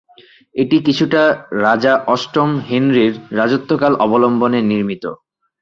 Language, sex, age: Bengali, male, 19-29